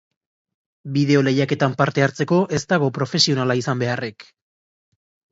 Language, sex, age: Basque, male, 30-39